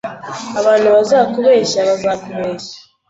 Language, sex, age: Kinyarwanda, female, 19-29